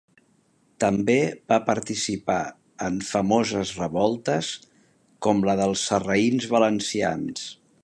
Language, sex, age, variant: Catalan, male, 50-59, Central